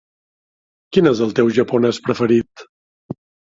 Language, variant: Catalan, Balear